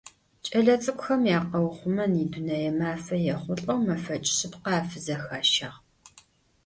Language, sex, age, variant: Adyghe, female, 50-59, Адыгабзэ (Кирил, пстэумэ зэдыряе)